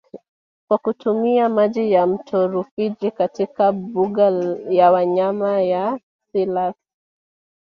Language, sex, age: Swahili, female, 19-29